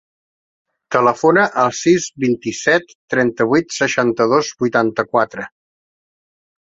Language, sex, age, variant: Catalan, male, 40-49, Central